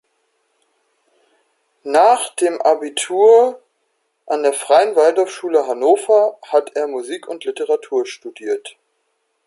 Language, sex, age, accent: German, male, 19-29, Deutschland Deutsch